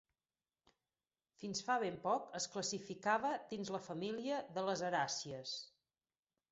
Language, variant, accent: Catalan, Central, central